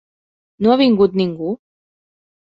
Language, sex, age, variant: Catalan, female, 30-39, Central